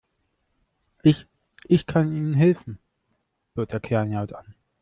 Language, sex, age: German, male, 19-29